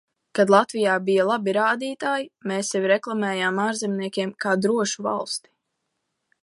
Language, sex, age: Latvian, female, under 19